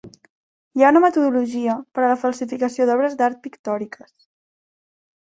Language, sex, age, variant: Catalan, female, under 19, Central